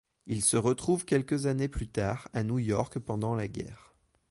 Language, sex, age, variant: French, male, 30-39, Français de métropole